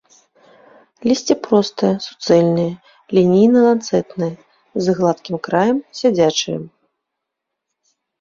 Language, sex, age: Belarusian, female, 30-39